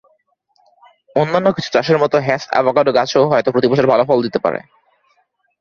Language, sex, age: Bengali, male, 19-29